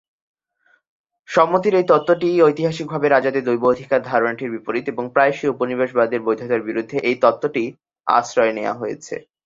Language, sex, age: Bengali, male, 19-29